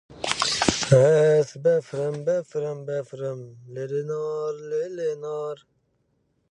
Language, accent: English, United States English